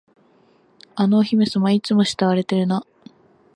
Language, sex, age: Japanese, female, under 19